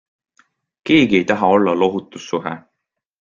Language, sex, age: Estonian, male, 19-29